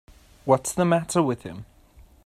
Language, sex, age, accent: English, male, 19-29, Southern African (South Africa, Zimbabwe, Namibia)